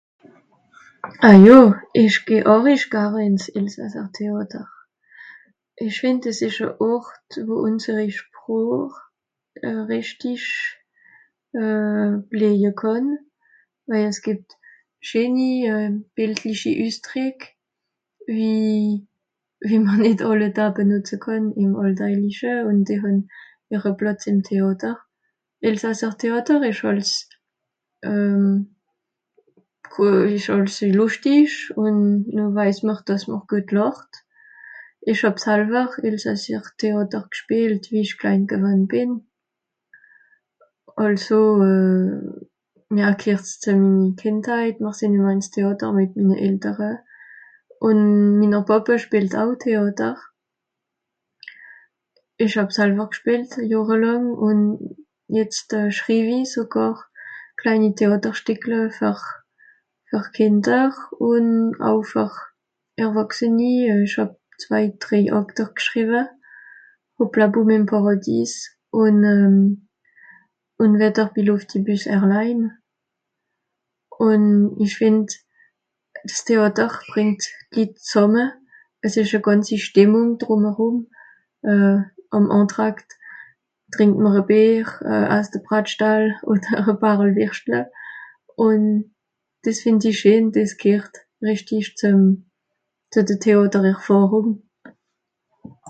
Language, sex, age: Swiss German, female, 30-39